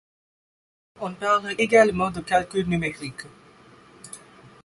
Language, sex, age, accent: French, male, 19-29, Français du Royaume-Uni; Français des États-Unis